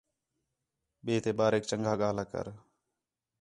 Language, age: Khetrani, 19-29